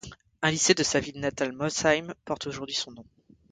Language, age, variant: French, 30-39, Français de métropole